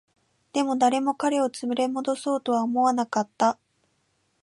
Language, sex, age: Japanese, female, 19-29